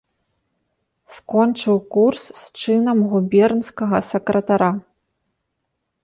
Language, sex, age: Belarusian, female, 30-39